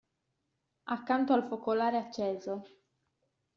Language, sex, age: Italian, female, 19-29